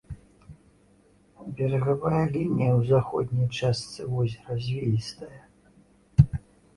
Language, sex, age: Belarusian, male, 50-59